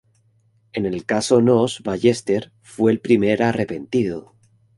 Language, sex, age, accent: Spanish, male, 30-39, España: Centro-Sur peninsular (Madrid, Toledo, Castilla-La Mancha)